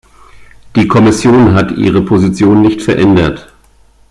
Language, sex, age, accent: German, male, 50-59, Deutschland Deutsch